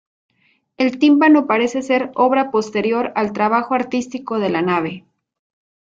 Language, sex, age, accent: Spanish, female, 30-39, México